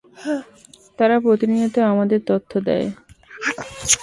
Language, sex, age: Bengali, female, 19-29